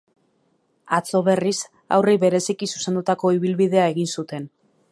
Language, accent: Basque, Mendebalekoa (Araba, Bizkaia, Gipuzkoako mendebaleko herri batzuk)